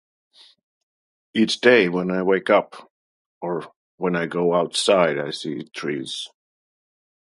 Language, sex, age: English, male, 30-39